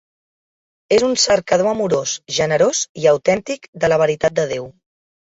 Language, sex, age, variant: Catalan, female, 30-39, Central